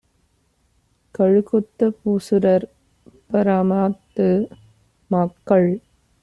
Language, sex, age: Tamil, female, 30-39